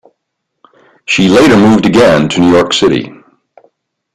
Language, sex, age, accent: English, male, 60-69, United States English